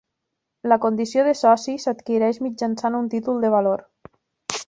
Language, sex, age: Catalan, female, 30-39